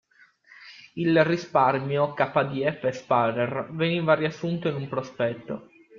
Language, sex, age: Italian, male, 19-29